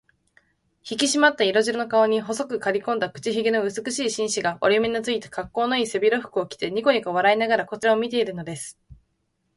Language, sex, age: Japanese, female, 19-29